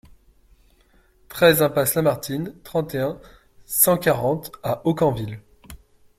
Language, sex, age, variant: French, male, 30-39, Français de métropole